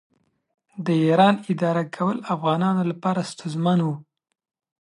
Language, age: Pashto, 19-29